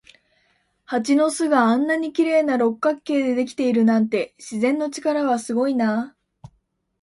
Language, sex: Japanese, female